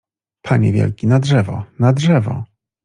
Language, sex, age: Polish, male, 40-49